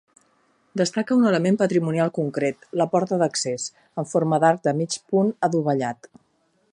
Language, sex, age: Catalan, female, 50-59